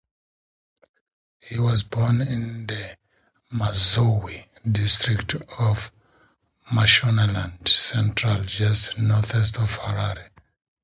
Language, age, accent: English, 40-49, Southern African (South Africa, Zimbabwe, Namibia)